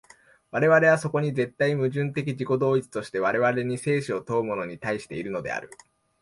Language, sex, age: Japanese, male, 19-29